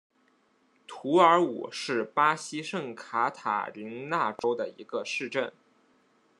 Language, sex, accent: Chinese, male, 出生地：湖北省